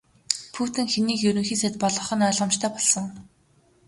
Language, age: Mongolian, 19-29